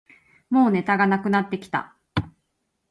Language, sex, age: Japanese, female, 40-49